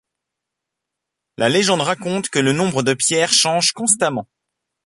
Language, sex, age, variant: French, male, 30-39, Français de métropole